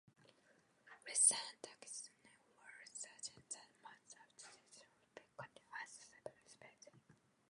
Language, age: English, 19-29